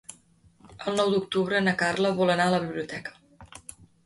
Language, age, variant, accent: Catalan, 40-49, Central, central